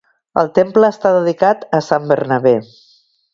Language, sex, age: Catalan, female, 50-59